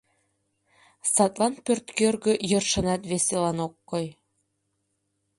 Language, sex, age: Mari, female, 19-29